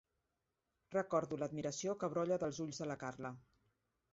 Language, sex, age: Catalan, female, 50-59